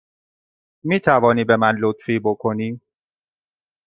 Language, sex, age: Persian, male, 40-49